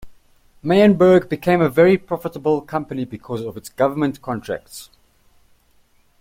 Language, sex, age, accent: English, male, 30-39, Southern African (South Africa, Zimbabwe, Namibia)